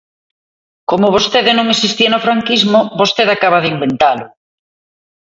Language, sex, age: Galician, female, 40-49